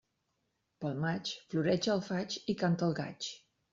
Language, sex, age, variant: Catalan, female, 50-59, Central